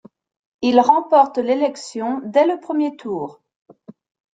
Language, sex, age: French, female, 50-59